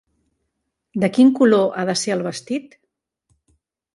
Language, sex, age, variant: Catalan, female, 50-59, Central